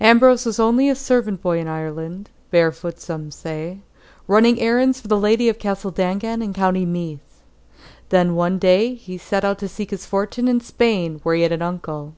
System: none